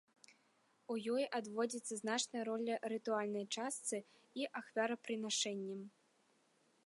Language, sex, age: Belarusian, female, 19-29